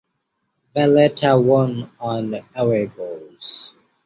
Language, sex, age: English, male, 19-29